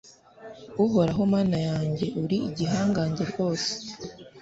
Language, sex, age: Kinyarwanda, female, under 19